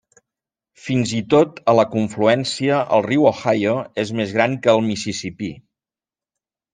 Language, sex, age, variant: Catalan, male, 50-59, Central